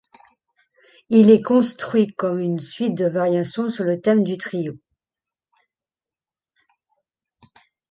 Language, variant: French, Français de métropole